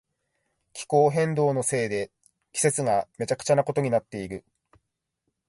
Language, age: Japanese, 30-39